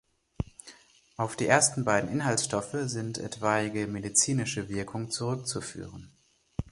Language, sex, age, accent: German, male, 30-39, Deutschland Deutsch